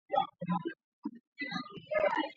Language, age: Spanish, 19-29